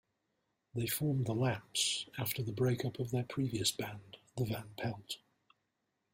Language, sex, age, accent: English, male, 50-59, England English